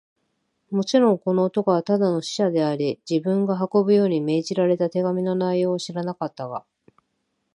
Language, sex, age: Japanese, female, 40-49